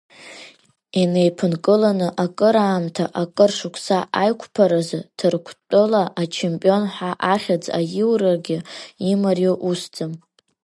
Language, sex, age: Abkhazian, female, under 19